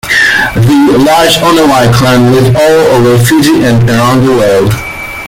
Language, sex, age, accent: English, male, 19-29, United States English